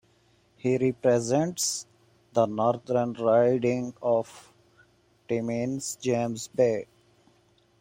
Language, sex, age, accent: English, male, 30-39, India and South Asia (India, Pakistan, Sri Lanka)